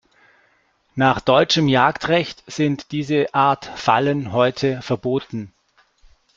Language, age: German, 50-59